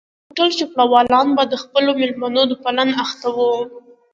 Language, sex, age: Pashto, female, under 19